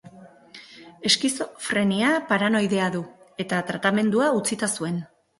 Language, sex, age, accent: Basque, female, 40-49, Erdialdekoa edo Nafarra (Gipuzkoa, Nafarroa)